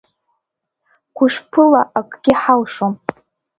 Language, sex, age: Abkhazian, female, under 19